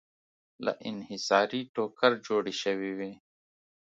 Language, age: Pashto, 30-39